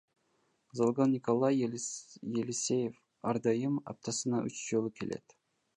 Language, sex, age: Kyrgyz, male, under 19